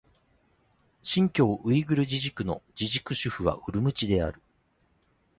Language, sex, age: Japanese, male, 40-49